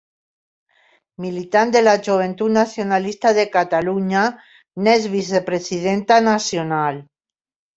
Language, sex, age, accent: Catalan, female, 60-69, valencià